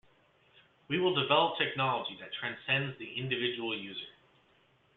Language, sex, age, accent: English, male, 19-29, United States English